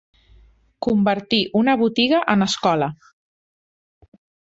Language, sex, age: Catalan, female, 30-39